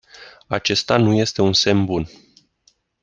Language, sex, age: Romanian, male, 40-49